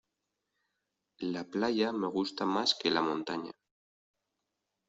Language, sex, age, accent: Spanish, male, 19-29, España: Norte peninsular (Asturias, Castilla y León, Cantabria, País Vasco, Navarra, Aragón, La Rioja, Guadalajara, Cuenca)